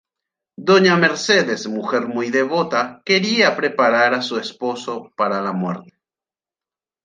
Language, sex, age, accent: Spanish, male, 40-49, Rioplatense: Argentina, Uruguay, este de Bolivia, Paraguay